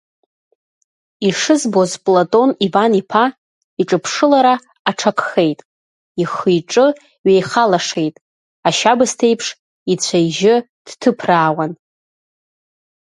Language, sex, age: Abkhazian, female, under 19